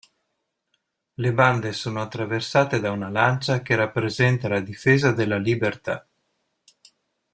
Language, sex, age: Italian, male, 60-69